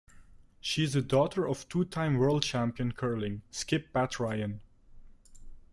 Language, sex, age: English, male, 19-29